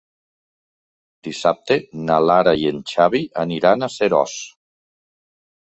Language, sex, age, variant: Catalan, male, 40-49, Central